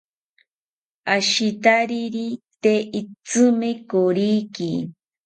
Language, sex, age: South Ucayali Ashéninka, female, 40-49